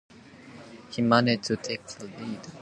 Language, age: English, under 19